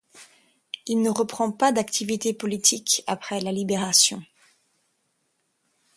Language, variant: French, Français de métropole